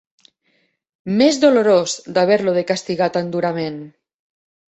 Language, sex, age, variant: Catalan, female, 40-49, Nord-Occidental